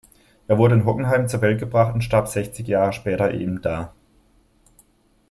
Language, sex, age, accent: German, male, 19-29, Deutschland Deutsch